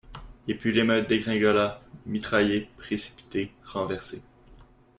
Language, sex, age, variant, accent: French, male, 19-29, Français d'Amérique du Nord, Français du Canada